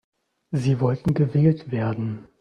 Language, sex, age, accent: German, male, 30-39, Deutschland Deutsch